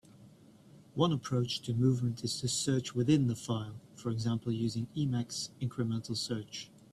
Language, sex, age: English, male, 30-39